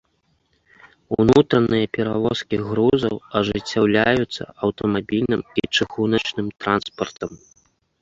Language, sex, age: Belarusian, male, 30-39